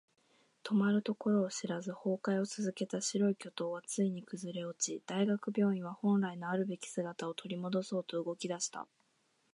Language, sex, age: Japanese, female, 19-29